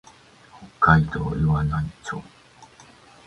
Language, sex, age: Japanese, male, 50-59